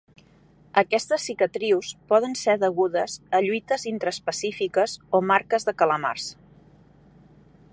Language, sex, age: Catalan, female, 40-49